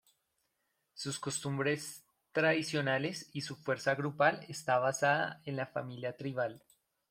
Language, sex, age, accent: Spanish, male, 30-39, Andino-Pacífico: Colombia, Perú, Ecuador, oeste de Bolivia y Venezuela andina